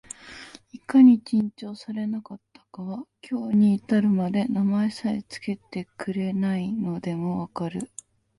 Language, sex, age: Japanese, female, 19-29